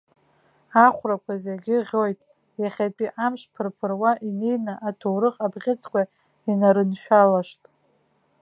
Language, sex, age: Abkhazian, female, 19-29